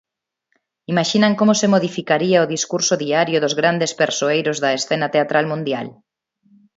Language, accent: Galician, Neofalante